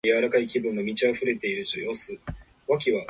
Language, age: Japanese, 19-29